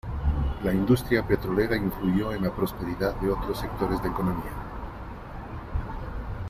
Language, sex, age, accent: Spanish, male, 50-59, Andino-Pacífico: Colombia, Perú, Ecuador, oeste de Bolivia y Venezuela andina